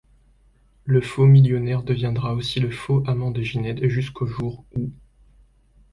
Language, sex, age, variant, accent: French, male, 19-29, Français des départements et régions d'outre-mer, Français de La Réunion